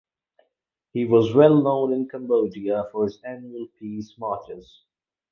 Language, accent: English, England English